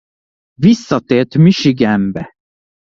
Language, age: Hungarian, 19-29